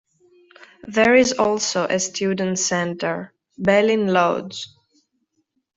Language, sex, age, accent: English, female, 19-29, United States English